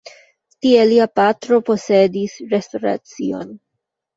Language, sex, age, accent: Esperanto, female, 19-29, Internacia